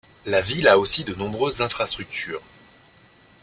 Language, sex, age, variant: French, male, 30-39, Français de métropole